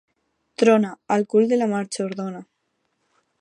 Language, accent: Catalan, valencià